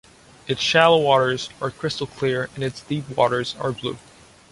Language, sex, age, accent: English, male, 19-29, Canadian English